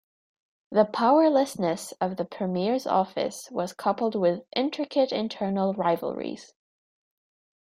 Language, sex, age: English, female, 19-29